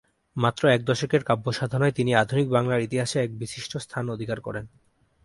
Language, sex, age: Bengali, male, 19-29